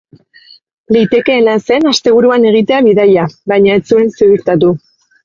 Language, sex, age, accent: Basque, female, 30-39, Mendebalekoa (Araba, Bizkaia, Gipuzkoako mendebaleko herri batzuk)